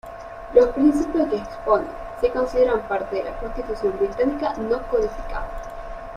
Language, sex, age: Spanish, female, 19-29